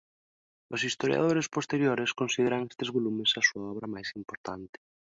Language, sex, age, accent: Galician, male, 19-29, Normativo (estándar)